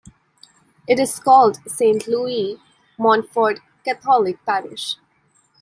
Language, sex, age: English, female, 19-29